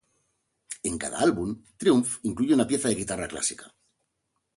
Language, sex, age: Spanish, male, 50-59